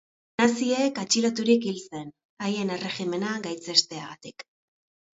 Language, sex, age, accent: Basque, female, 40-49, Erdialdekoa edo Nafarra (Gipuzkoa, Nafarroa)